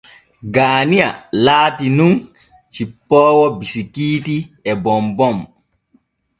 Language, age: Borgu Fulfulde, 30-39